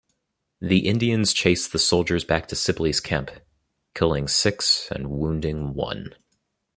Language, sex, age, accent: English, male, 19-29, United States English